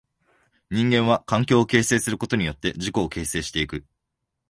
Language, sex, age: Japanese, male, 19-29